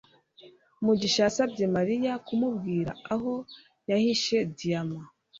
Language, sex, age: Kinyarwanda, female, 30-39